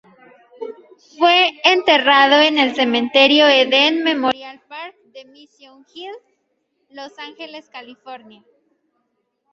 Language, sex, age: Spanish, female, 19-29